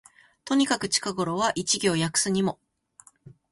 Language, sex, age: Japanese, male, 19-29